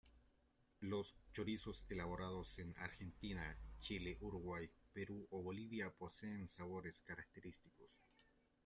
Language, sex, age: Spanish, male, 19-29